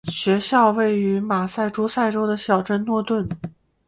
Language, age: Chinese, 19-29